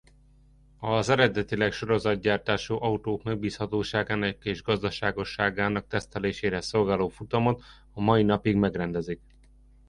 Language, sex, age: Hungarian, male, 30-39